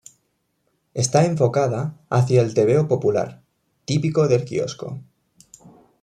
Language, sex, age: Spanish, male, 19-29